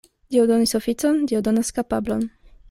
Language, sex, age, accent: Esperanto, female, 19-29, Internacia